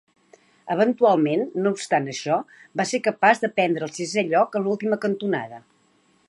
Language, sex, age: Catalan, female, 60-69